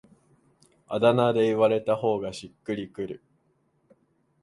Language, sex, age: Japanese, male, 19-29